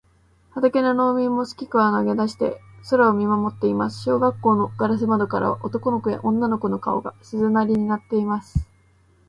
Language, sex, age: Japanese, female, 19-29